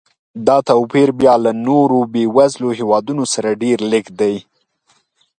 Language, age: Pashto, 19-29